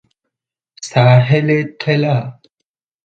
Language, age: Persian, 19-29